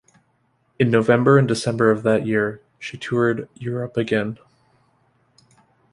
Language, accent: English, United States English